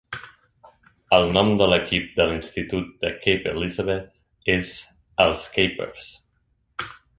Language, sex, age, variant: Catalan, male, 30-39, Central